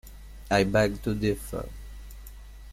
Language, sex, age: English, male, 19-29